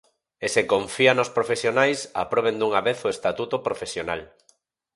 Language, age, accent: Galician, 40-49, Normativo (estándar)